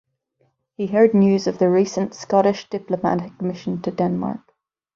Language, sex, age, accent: English, female, 30-39, Northern Irish; yorkshire